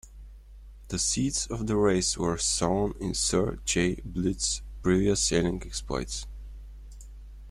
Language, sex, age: English, male, 19-29